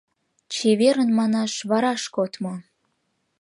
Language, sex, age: Mari, female, under 19